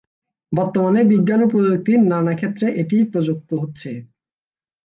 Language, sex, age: Bengali, male, 19-29